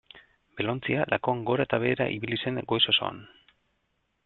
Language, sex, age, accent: Basque, male, 30-39, Mendebalekoa (Araba, Bizkaia, Gipuzkoako mendebaleko herri batzuk)